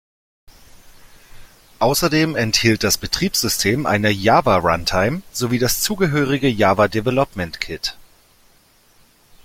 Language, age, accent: German, 30-39, Deutschland Deutsch